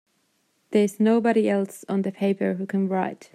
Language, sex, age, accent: English, female, 30-39, England English